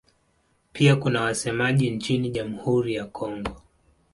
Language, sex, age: Swahili, male, 19-29